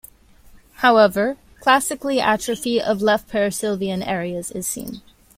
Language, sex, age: English, female, 19-29